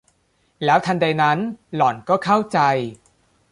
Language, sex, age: Thai, male, under 19